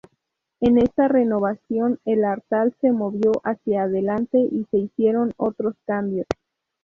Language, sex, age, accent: Spanish, female, 19-29, México